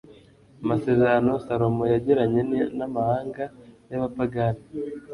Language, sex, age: Kinyarwanda, male, 19-29